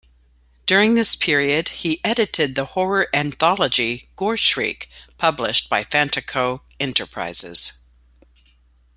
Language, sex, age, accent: English, female, 50-59, United States English